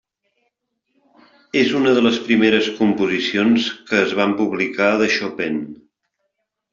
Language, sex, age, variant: Catalan, male, 50-59, Central